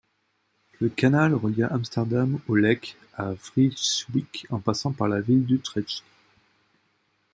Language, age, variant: French, 30-39, Français de métropole